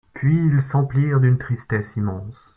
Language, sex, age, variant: French, male, 19-29, Français de métropole